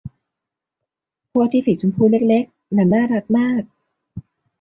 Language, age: Thai, 19-29